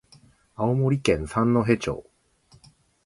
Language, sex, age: Japanese, male, 50-59